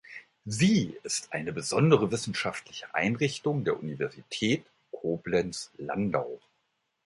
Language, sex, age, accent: German, male, 50-59, Deutschland Deutsch